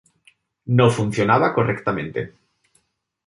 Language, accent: Spanish, España: Sur peninsular (Andalucia, Extremadura, Murcia)